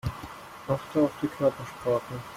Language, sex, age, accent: German, male, 19-29, Schweizerdeutsch